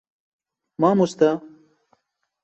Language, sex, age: Kurdish, male, 19-29